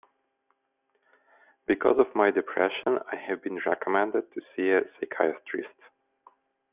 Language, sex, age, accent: English, male, 30-39, United States English